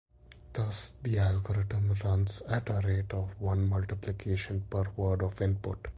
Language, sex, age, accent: English, male, 19-29, India and South Asia (India, Pakistan, Sri Lanka)